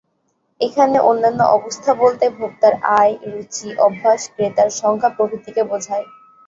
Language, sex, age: Bengali, female, 19-29